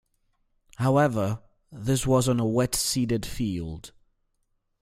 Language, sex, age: English, male, 30-39